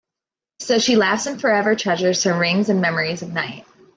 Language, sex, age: English, female, 30-39